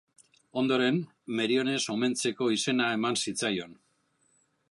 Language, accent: Basque, Mendebalekoa (Araba, Bizkaia, Gipuzkoako mendebaleko herri batzuk)